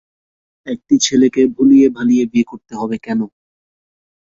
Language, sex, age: Bengali, male, 19-29